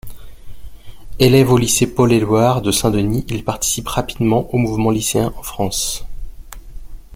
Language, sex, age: French, male, 50-59